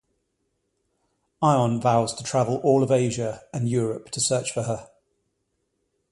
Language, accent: English, England English